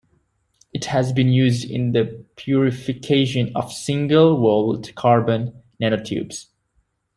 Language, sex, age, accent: English, male, 19-29, United States English